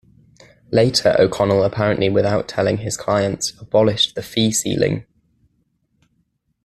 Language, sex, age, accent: English, male, 19-29, England English